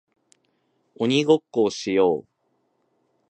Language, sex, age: Japanese, male, 19-29